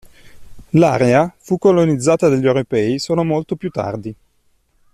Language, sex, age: Italian, male, 40-49